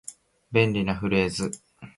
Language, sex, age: Japanese, male, 19-29